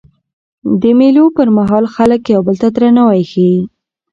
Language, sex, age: Pashto, female, 40-49